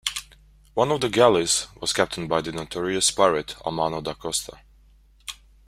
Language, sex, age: English, male, 19-29